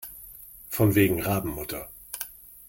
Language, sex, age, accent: German, male, 50-59, Deutschland Deutsch